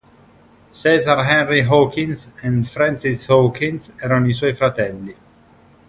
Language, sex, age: Italian, male, 30-39